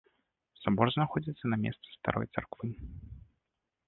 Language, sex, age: Belarusian, male, 19-29